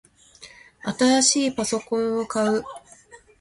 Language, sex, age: Japanese, female, 40-49